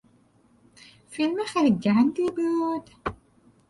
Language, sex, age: Persian, female, 40-49